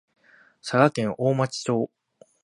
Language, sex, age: Japanese, male, 19-29